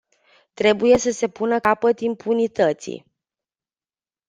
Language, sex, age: Romanian, female, 19-29